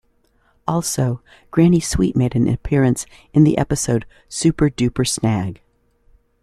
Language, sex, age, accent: English, female, 50-59, United States English